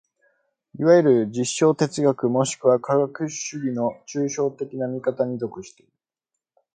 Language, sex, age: Japanese, male, 19-29